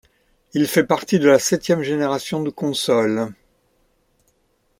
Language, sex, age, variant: French, male, 70-79, Français de métropole